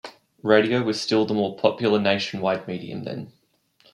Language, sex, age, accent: English, male, 19-29, Australian English